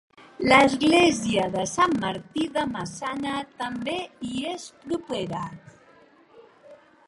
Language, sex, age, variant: Catalan, female, 50-59, Central